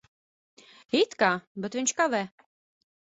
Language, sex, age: Latvian, female, 30-39